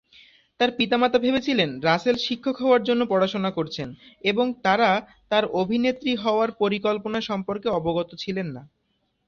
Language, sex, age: Bengali, male, 19-29